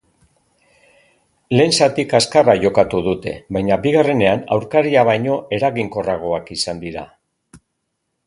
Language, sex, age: Basque, male, 60-69